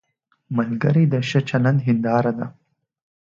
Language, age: Pashto, 19-29